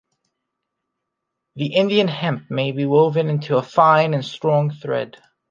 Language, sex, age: English, male, under 19